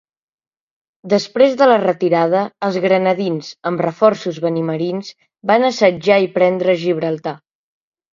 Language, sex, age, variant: Catalan, male, under 19, Central